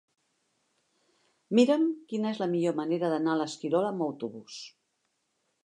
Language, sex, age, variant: Catalan, female, 60-69, Central